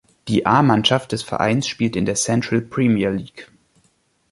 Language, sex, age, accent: German, male, 19-29, Deutschland Deutsch